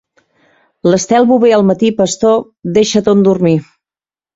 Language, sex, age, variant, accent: Catalan, female, 40-49, Central, Català central